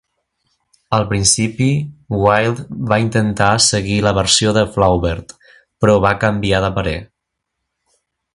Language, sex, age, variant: Catalan, male, 19-29, Central